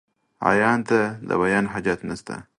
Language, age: Pashto, 19-29